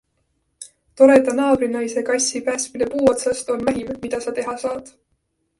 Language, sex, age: Estonian, female, 19-29